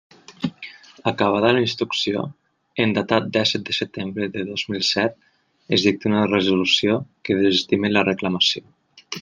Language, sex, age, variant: Catalan, male, 19-29, Nord-Occidental